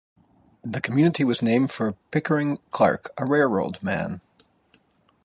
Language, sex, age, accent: English, male, 40-49, United States English